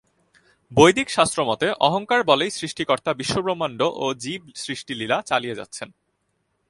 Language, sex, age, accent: Bengali, male, 19-29, প্রমিত